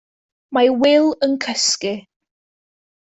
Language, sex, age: Welsh, female, under 19